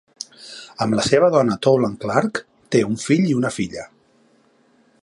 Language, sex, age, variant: Catalan, male, 40-49, Central